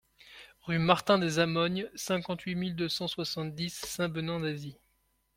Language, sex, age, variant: French, male, 19-29, Français de métropole